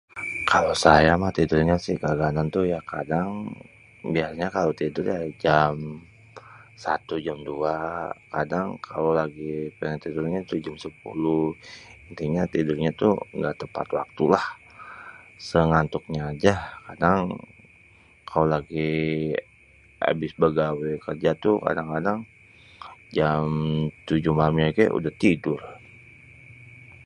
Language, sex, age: Betawi, male, 40-49